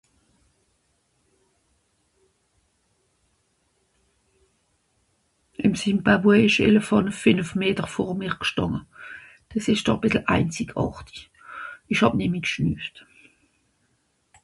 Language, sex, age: Swiss German, female, 60-69